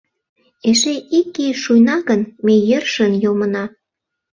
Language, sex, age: Mari, female, 19-29